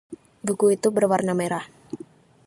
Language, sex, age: Indonesian, female, 19-29